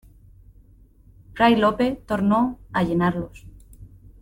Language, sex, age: Spanish, female, 30-39